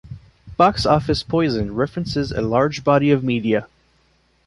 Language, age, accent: English, 19-29, Canadian English